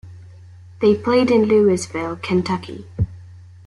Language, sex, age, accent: English, female, under 19, England English